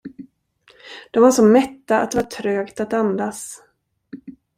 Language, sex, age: Swedish, female, 40-49